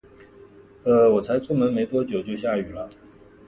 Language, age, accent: Chinese, 40-49, 出生地：上海市